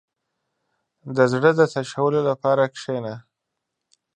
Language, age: Pashto, 19-29